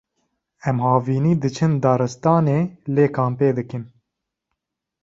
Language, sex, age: Kurdish, male, 19-29